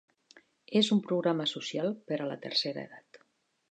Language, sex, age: Catalan, female, 60-69